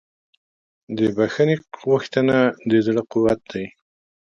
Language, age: Pashto, 50-59